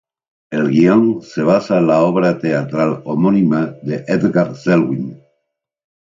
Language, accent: Spanish, España: Sur peninsular (Andalucia, Extremadura, Murcia)